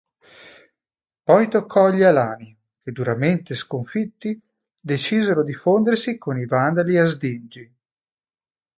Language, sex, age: Italian, male, 40-49